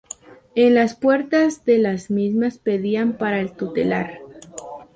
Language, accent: Spanish, América central